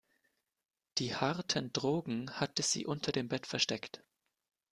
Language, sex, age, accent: German, male, 19-29, Deutschland Deutsch